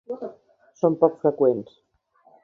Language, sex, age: Catalan, female, 30-39